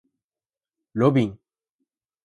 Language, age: Japanese, 19-29